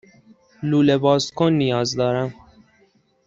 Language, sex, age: Persian, male, 19-29